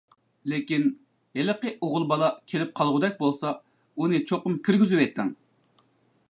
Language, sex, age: Uyghur, male, 30-39